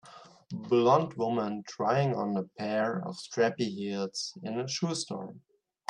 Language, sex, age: English, male, 19-29